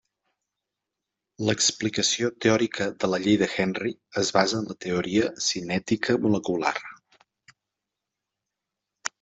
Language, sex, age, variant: Catalan, male, 40-49, Central